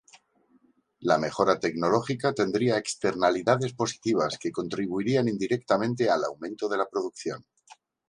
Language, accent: Spanish, España: Centro-Sur peninsular (Madrid, Toledo, Castilla-La Mancha)